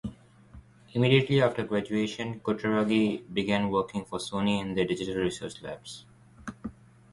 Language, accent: English, India and South Asia (India, Pakistan, Sri Lanka)